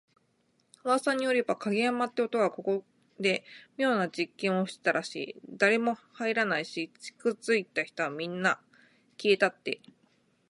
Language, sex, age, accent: Japanese, female, 30-39, 日本人